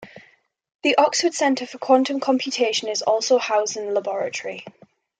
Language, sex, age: English, female, 19-29